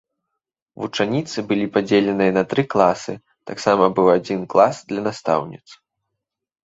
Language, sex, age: Belarusian, male, 19-29